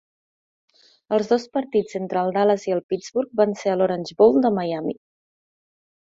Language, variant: Catalan, Central